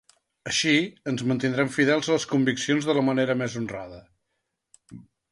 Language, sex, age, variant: Catalan, male, 50-59, Central